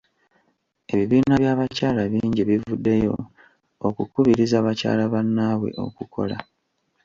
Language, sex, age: Ganda, male, 19-29